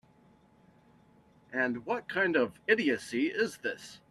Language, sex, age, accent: English, male, 40-49, United States English